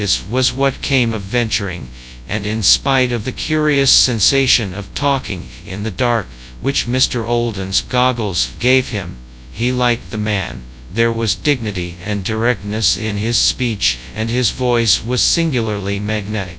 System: TTS, FastPitch